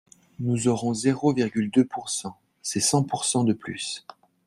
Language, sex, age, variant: French, male, 40-49, Français de métropole